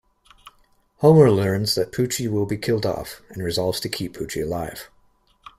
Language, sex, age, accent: English, male, 19-29, United States English